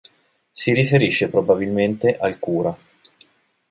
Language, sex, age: Italian, male, 19-29